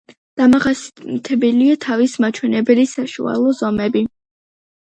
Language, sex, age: Georgian, female, under 19